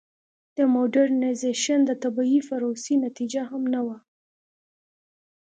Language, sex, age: Pashto, female, 19-29